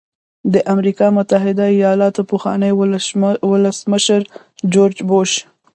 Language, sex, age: Pashto, female, 19-29